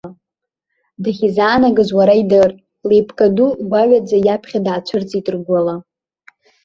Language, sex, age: Abkhazian, female, under 19